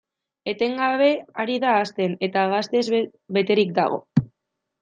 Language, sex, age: Basque, female, 19-29